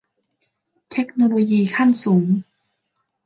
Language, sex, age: Thai, female, 19-29